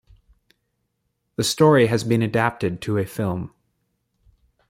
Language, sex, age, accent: English, male, 19-29, United States English